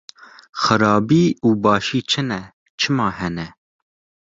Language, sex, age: Kurdish, male, 19-29